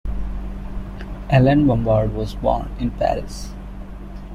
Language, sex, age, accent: English, male, 19-29, India and South Asia (India, Pakistan, Sri Lanka)